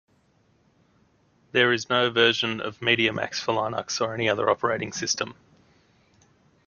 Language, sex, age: English, male, 19-29